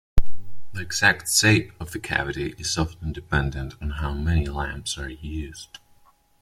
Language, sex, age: English, male, 19-29